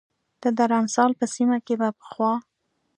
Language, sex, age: Pashto, female, 19-29